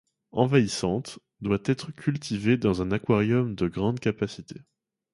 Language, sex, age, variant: French, male, 30-39, Français de métropole